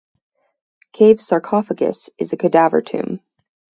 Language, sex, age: English, female, 19-29